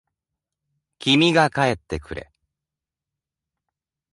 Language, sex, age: Japanese, male, 30-39